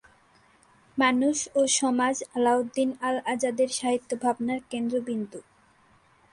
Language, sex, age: Bengali, female, under 19